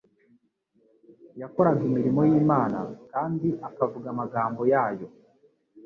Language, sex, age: Kinyarwanda, male, 19-29